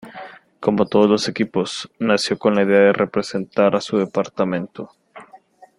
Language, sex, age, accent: Spanish, male, 19-29, América central